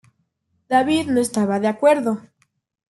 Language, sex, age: Spanish, female, 40-49